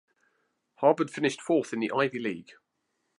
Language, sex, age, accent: English, male, 40-49, England English